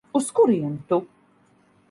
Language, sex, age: Latvian, female, 40-49